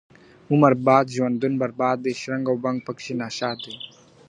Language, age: Pashto, 19-29